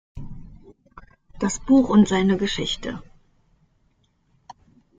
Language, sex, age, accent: German, female, 50-59, Deutschland Deutsch